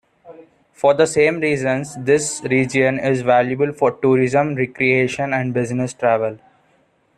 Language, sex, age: English, male, under 19